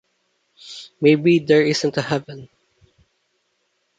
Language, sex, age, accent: English, male, 30-39, Filipino